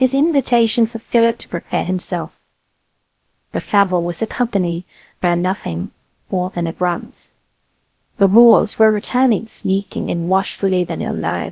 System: TTS, VITS